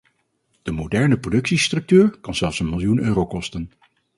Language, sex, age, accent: Dutch, male, 40-49, Nederlands Nederlands